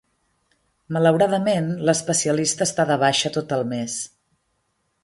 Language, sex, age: Catalan, female, 30-39